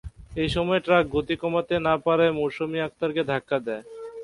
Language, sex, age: Bengali, male, 19-29